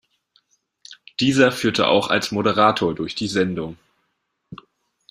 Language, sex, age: German, male, 19-29